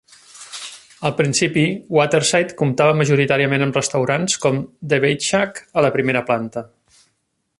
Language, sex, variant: Catalan, male, Central